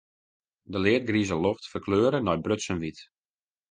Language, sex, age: Western Frisian, male, 19-29